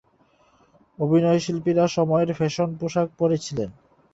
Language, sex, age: Bengali, male, 19-29